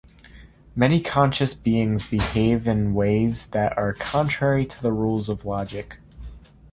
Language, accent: English, United States English